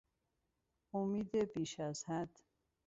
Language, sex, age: Persian, female, 40-49